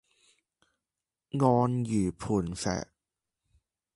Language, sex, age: Cantonese, male, under 19